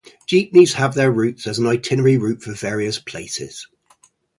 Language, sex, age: English, male, 50-59